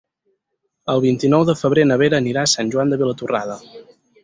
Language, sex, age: Catalan, male, 19-29